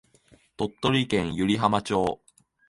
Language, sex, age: Japanese, male, 19-29